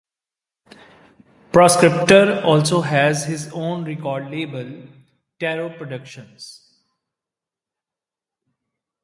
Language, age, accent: English, 30-39, India and South Asia (India, Pakistan, Sri Lanka)